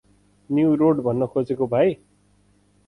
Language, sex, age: Nepali, male, 30-39